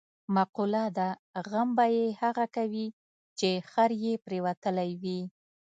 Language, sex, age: Pashto, female, 30-39